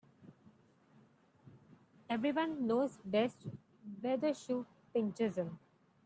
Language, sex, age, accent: English, female, 19-29, India and South Asia (India, Pakistan, Sri Lanka)